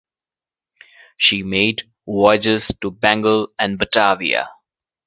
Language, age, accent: English, 19-29, India and South Asia (India, Pakistan, Sri Lanka)